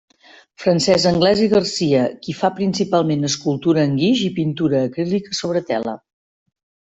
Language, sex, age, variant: Catalan, female, 50-59, Central